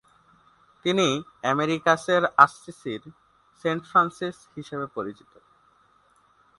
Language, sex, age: Bengali, male, 19-29